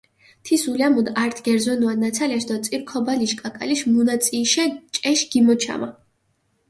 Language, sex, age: Mingrelian, female, 19-29